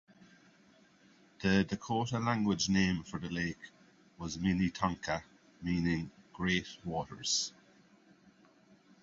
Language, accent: English, Irish English